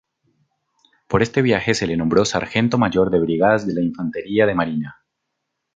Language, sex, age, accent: Spanish, male, 30-39, Andino-Pacífico: Colombia, Perú, Ecuador, oeste de Bolivia y Venezuela andina